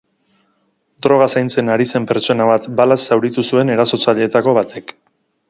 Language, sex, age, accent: Basque, male, 30-39, Erdialdekoa edo Nafarra (Gipuzkoa, Nafarroa)